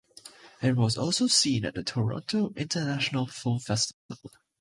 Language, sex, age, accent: English, male, 19-29, Malaysian English